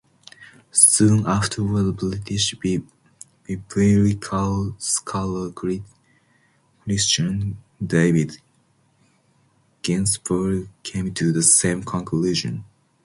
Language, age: English, 19-29